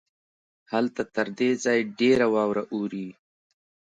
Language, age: Pashto, 30-39